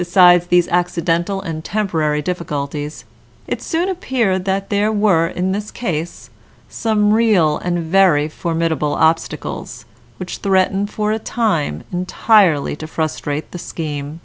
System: none